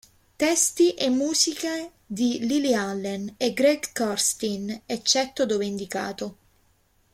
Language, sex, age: Italian, female, 19-29